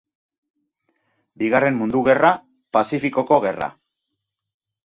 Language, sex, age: Basque, male, 40-49